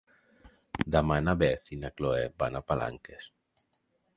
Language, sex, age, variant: Catalan, male, 40-49, Central